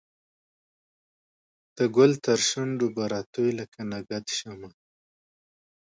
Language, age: Pashto, 19-29